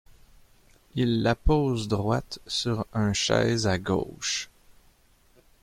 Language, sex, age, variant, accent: French, male, 30-39, Français d'Amérique du Nord, Français du Canada